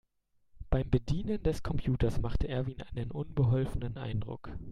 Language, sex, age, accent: German, male, 19-29, Deutschland Deutsch